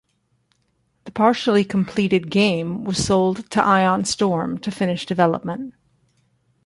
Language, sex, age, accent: English, female, 50-59, United States English